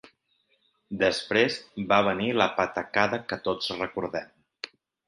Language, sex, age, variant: Catalan, male, 30-39, Central